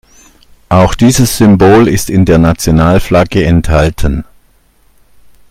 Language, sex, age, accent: German, male, 60-69, Deutschland Deutsch